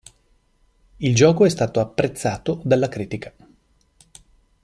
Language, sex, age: Italian, male, 50-59